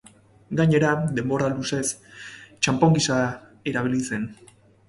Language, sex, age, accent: Basque, male, 30-39, Erdialdekoa edo Nafarra (Gipuzkoa, Nafarroa)